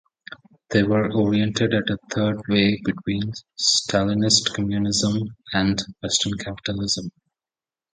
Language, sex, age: English, male, 30-39